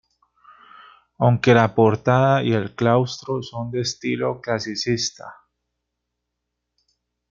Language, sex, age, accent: Spanish, male, 30-39, Andino-Pacífico: Colombia, Perú, Ecuador, oeste de Bolivia y Venezuela andina